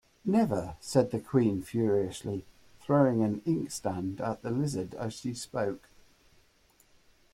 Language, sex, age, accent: English, male, 40-49, England English